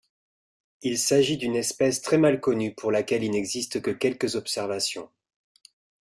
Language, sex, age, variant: French, male, 40-49, Français de métropole